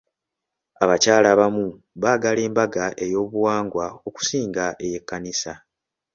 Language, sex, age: Ganda, male, 19-29